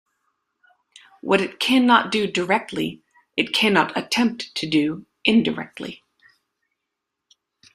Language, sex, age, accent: English, female, 40-49, United States English